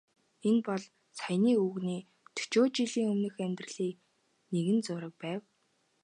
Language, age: Mongolian, 19-29